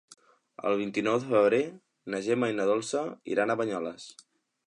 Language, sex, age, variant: Catalan, male, 19-29, Central